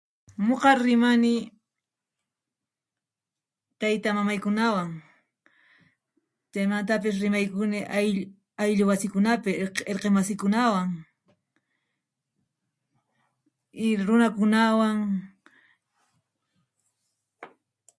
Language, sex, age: Puno Quechua, female, 30-39